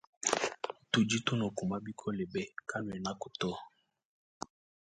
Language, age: Luba-Lulua, 19-29